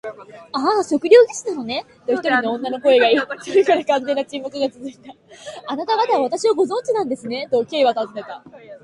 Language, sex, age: Japanese, female, 19-29